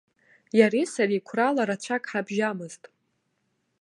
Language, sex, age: Abkhazian, female, 19-29